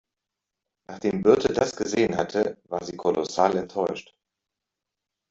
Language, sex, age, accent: German, male, 40-49, Deutschland Deutsch